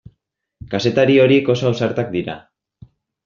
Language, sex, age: Basque, male, 19-29